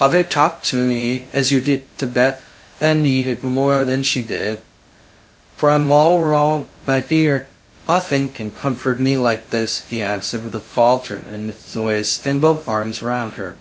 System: TTS, VITS